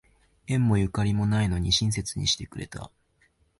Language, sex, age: Japanese, male, 19-29